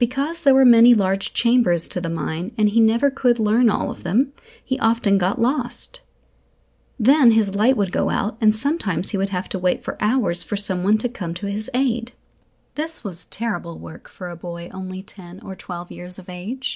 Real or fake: real